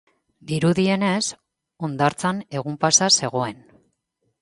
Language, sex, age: Basque, female, 40-49